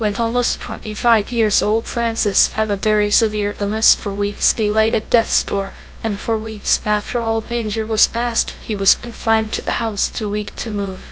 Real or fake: fake